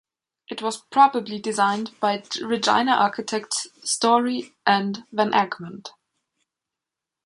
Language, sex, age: English, female, 19-29